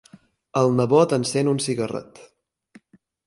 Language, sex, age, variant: Catalan, male, 19-29, Balear